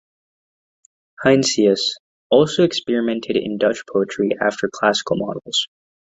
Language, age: English, under 19